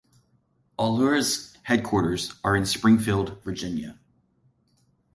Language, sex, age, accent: English, male, 40-49, United States English